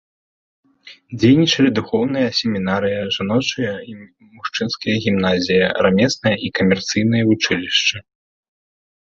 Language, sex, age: Belarusian, male, 19-29